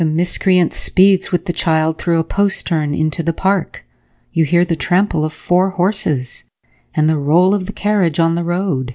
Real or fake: real